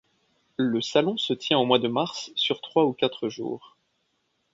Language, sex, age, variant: French, male, 19-29, Français de métropole